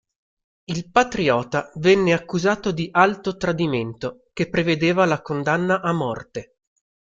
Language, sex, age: Italian, male, 30-39